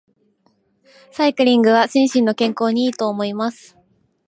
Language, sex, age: Japanese, female, 19-29